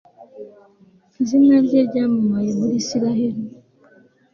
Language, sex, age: Kinyarwanda, female, 19-29